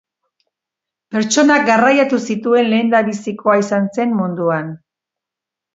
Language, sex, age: Basque, female, 60-69